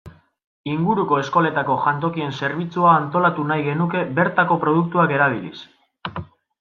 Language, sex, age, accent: Basque, male, 19-29, Mendebalekoa (Araba, Bizkaia, Gipuzkoako mendebaleko herri batzuk)